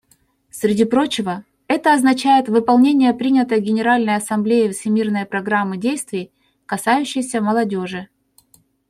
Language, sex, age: Russian, female, 40-49